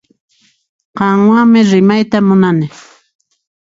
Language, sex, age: Puno Quechua, female, 60-69